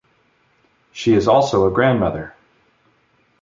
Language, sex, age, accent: English, male, 30-39, United States English